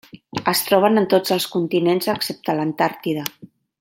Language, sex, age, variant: Catalan, female, 50-59, Central